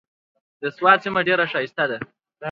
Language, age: Pashto, 19-29